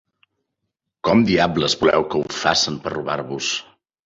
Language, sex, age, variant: Catalan, male, 30-39, Central